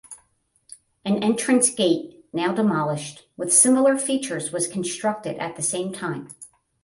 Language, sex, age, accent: English, female, 50-59, United States English